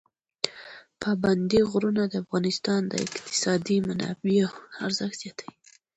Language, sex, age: Pashto, female, 19-29